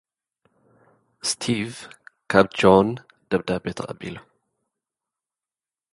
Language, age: Tigrinya, 40-49